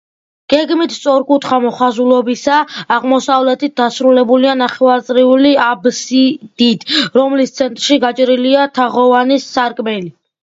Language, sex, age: Georgian, male, under 19